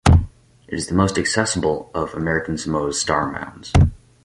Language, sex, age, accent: English, male, 19-29, United States English